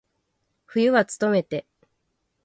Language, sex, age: Japanese, female, 30-39